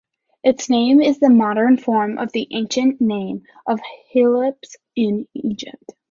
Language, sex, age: English, female, 19-29